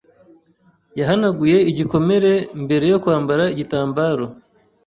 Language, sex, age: Kinyarwanda, male, 30-39